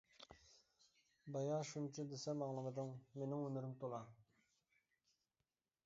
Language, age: Uyghur, 19-29